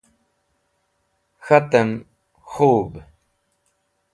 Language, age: Wakhi, 70-79